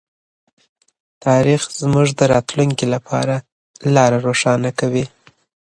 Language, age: Pashto, 19-29